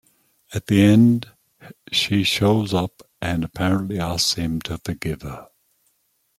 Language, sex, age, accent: English, male, 60-69, Australian English